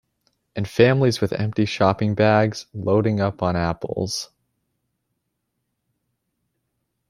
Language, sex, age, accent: English, male, 19-29, United States English